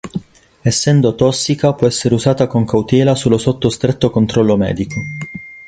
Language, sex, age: Italian, male, 19-29